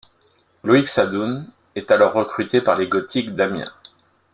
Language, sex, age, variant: French, male, 50-59, Français de métropole